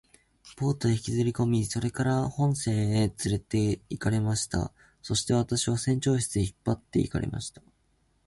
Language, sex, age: Japanese, male, 19-29